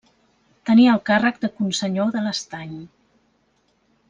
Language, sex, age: Catalan, female, 40-49